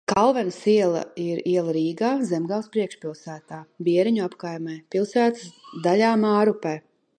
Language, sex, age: Latvian, female, 40-49